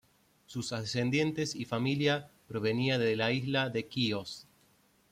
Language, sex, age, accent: Spanish, male, 30-39, Rioplatense: Argentina, Uruguay, este de Bolivia, Paraguay